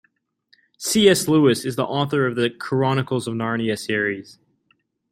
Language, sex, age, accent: English, male, 19-29, United States English